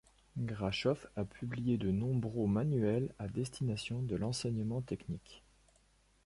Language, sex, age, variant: French, male, 40-49, Français de métropole